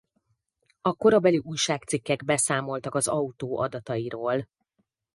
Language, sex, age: Hungarian, female, 40-49